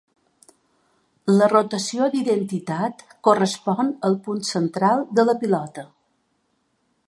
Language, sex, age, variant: Catalan, female, 50-59, Balear